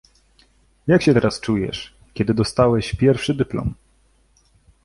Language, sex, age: Polish, male, 19-29